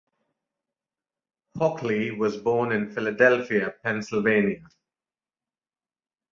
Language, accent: English, India and South Asia (India, Pakistan, Sri Lanka)